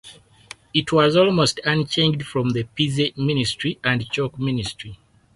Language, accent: English, Southern African (South Africa, Zimbabwe, Namibia)